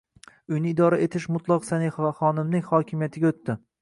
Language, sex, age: Uzbek, male, 19-29